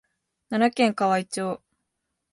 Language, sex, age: Japanese, female, under 19